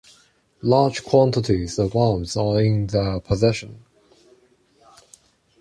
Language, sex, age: English, male, 19-29